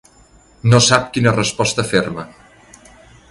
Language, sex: Catalan, male